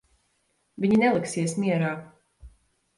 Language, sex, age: Latvian, female, 19-29